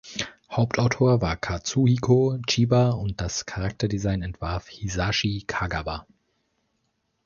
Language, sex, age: German, male, 19-29